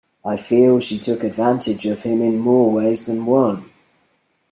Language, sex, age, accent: English, male, 40-49, England English